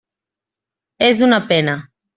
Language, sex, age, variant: Catalan, female, 19-29, Nord-Occidental